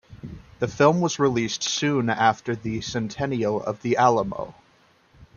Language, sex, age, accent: English, male, 19-29, United States English